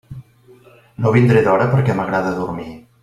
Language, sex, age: Catalan, male, 50-59